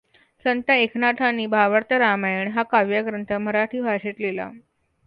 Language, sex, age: Marathi, female, under 19